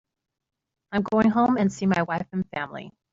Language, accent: English, United States English